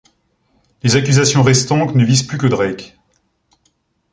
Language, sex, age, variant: French, male, 19-29, Français de métropole